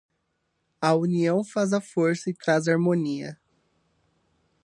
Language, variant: Portuguese, Portuguese (Brasil)